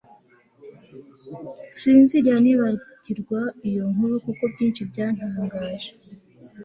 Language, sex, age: Kinyarwanda, female, 19-29